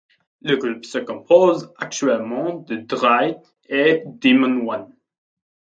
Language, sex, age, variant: French, male, under 19, Français de métropole